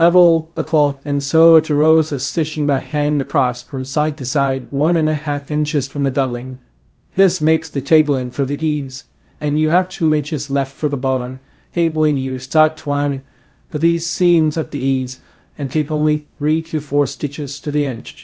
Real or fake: fake